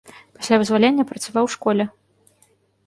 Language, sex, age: Belarusian, female, 30-39